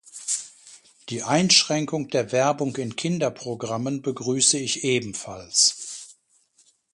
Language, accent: German, Deutschland Deutsch